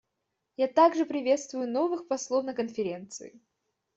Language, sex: Russian, female